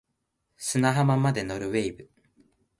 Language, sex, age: Japanese, male, 19-29